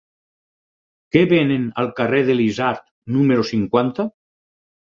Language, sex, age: Catalan, male, 50-59